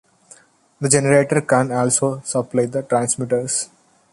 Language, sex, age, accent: English, male, 19-29, India and South Asia (India, Pakistan, Sri Lanka)